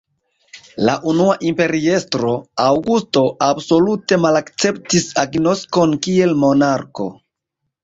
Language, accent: Esperanto, Internacia